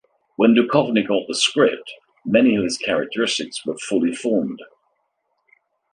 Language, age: English, 60-69